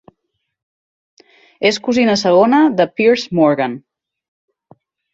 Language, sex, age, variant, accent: Catalan, female, 30-39, Central, Oriental